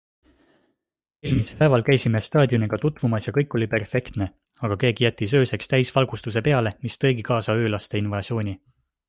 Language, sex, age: Estonian, male, 19-29